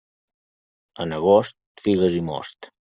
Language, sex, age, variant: Catalan, male, 30-39, Central